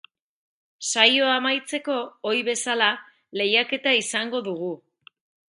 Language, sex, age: Basque, female, 40-49